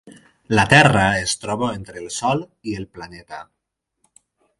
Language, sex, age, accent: Catalan, male, 19-29, valencià